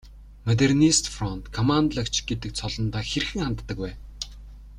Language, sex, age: Mongolian, male, 19-29